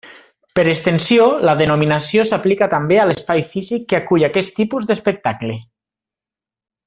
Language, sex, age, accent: Catalan, male, 19-29, valencià